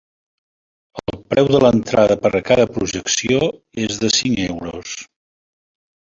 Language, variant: Catalan, Septentrional